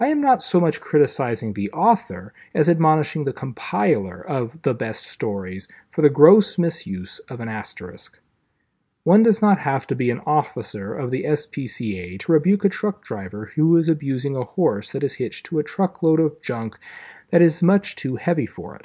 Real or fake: real